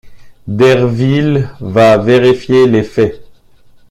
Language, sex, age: French, male, 40-49